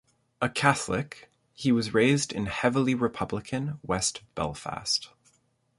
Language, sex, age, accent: English, male, 30-39, Canadian English